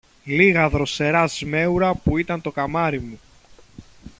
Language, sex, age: Greek, male, 30-39